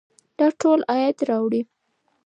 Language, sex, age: Pashto, female, under 19